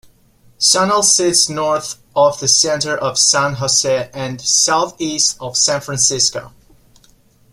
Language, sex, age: English, male, 19-29